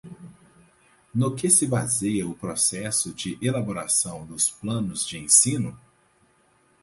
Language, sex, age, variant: Portuguese, male, 30-39, Portuguese (Brasil)